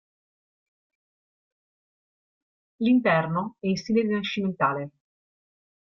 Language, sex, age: Italian, female, 40-49